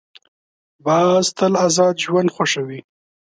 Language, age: Pashto, 19-29